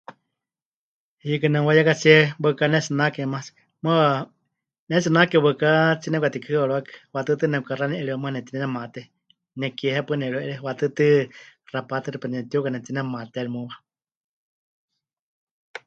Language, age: Huichol, 50-59